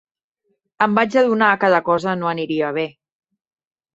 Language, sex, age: Catalan, female, 30-39